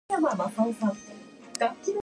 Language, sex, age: English, female, 19-29